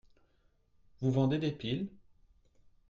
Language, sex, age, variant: French, male, 30-39, Français de métropole